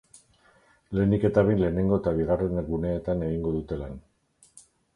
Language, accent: Basque, Erdialdekoa edo Nafarra (Gipuzkoa, Nafarroa)